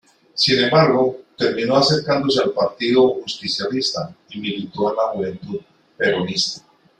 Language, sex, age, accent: Spanish, male, 60-69, Caribe: Cuba, Venezuela, Puerto Rico, República Dominicana, Panamá, Colombia caribeña, México caribeño, Costa del golfo de México